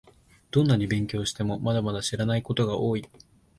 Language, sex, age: Japanese, male, 19-29